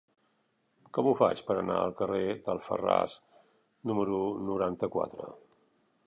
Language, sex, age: Catalan, male, 60-69